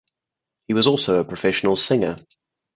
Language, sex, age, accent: English, male, 30-39, England English; New Zealand English